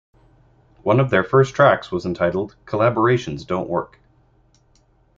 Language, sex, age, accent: English, male, 40-49, Canadian English